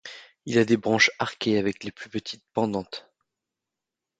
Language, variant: French, Français de métropole